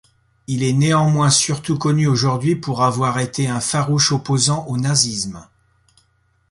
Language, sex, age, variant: French, male, 50-59, Français de métropole